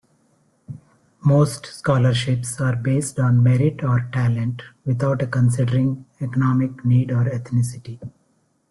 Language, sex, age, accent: English, male, 50-59, India and South Asia (India, Pakistan, Sri Lanka)